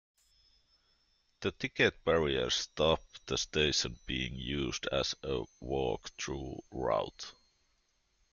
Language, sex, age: English, male, 40-49